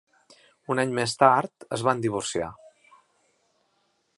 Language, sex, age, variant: Catalan, male, 40-49, Central